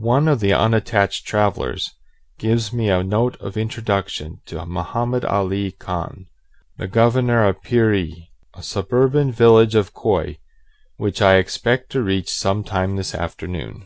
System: none